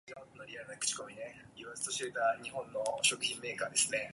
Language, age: English, 19-29